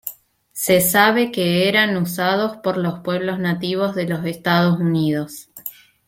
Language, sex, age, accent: Spanish, female, 19-29, Rioplatense: Argentina, Uruguay, este de Bolivia, Paraguay